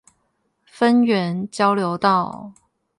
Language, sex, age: Chinese, female, 30-39